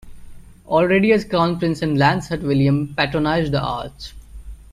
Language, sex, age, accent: English, male, 19-29, India and South Asia (India, Pakistan, Sri Lanka)